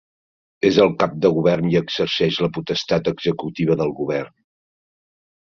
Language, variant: Catalan, Central